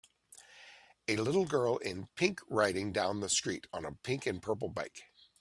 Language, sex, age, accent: English, male, 50-59, United States English